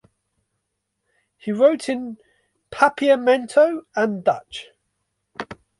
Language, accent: English, England English